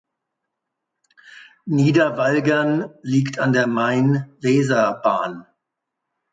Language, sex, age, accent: German, male, 50-59, Deutschland Deutsch